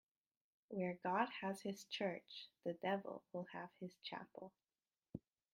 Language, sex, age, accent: English, female, 19-29, United States English